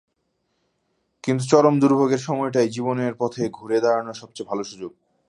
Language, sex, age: Bengali, male, 19-29